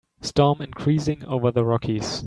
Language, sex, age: English, male, 19-29